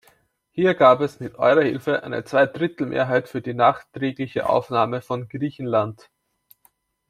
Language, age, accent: German, 19-29, Österreichisches Deutsch